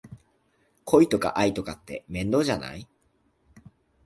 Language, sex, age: Japanese, male, under 19